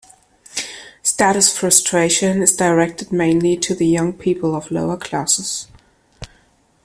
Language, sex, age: English, female, 40-49